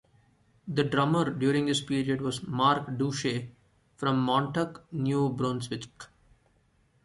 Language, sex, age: English, male, 19-29